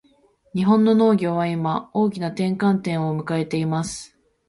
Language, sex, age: Japanese, female, 19-29